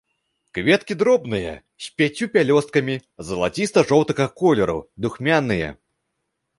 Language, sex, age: Belarusian, male, 19-29